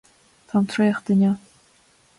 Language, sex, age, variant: Irish, female, 19-29, Gaeilge Chonnacht